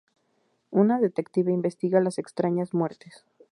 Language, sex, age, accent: Spanish, female, 19-29, México